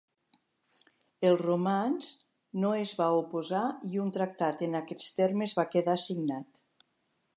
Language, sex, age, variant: Catalan, female, 60-69, Central